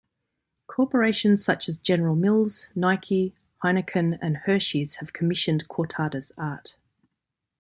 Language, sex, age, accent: English, female, 40-49, Australian English